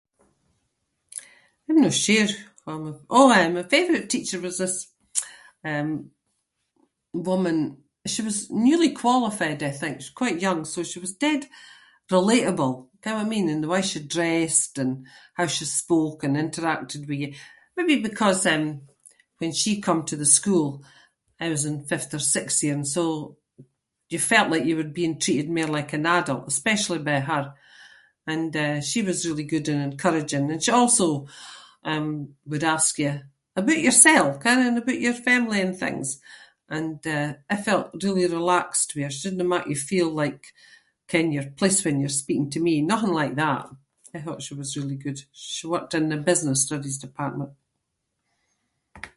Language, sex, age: Scots, female, 70-79